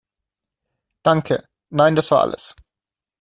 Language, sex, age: German, male, 19-29